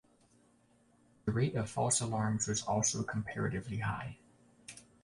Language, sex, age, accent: English, male, 19-29, United States English